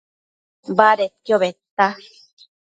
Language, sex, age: Matsés, female, 30-39